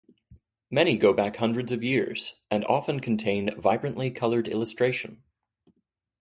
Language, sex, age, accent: English, male, 30-39, United States English